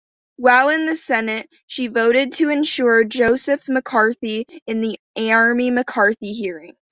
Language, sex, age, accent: English, female, under 19, United States English